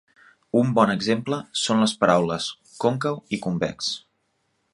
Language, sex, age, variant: Catalan, male, 19-29, Central